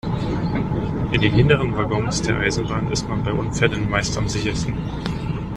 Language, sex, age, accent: German, male, 30-39, Deutschland Deutsch